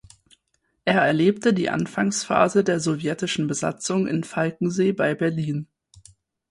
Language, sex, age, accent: German, female, 19-29, Deutschland Deutsch